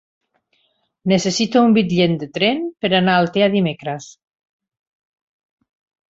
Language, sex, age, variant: Catalan, female, 60-69, Central